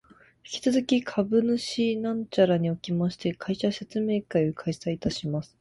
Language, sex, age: Japanese, female, 19-29